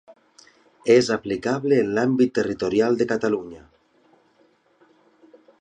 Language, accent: Catalan, valencià